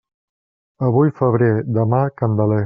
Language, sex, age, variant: Catalan, male, 40-49, Central